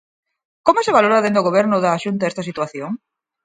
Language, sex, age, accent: Galician, female, 30-39, Normativo (estándar)